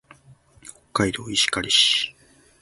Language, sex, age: Japanese, male, 19-29